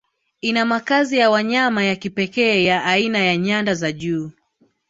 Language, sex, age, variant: Swahili, female, 19-29, Kiswahili Sanifu (EA)